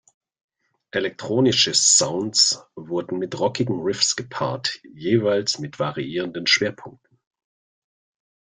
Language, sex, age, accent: German, male, 50-59, Deutschland Deutsch